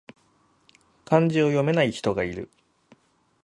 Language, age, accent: Japanese, 30-39, 標準